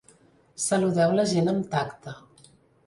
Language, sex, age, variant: Catalan, female, 50-59, Central